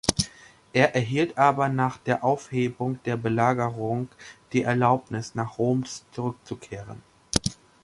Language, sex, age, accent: German, male, 19-29, Deutschland Deutsch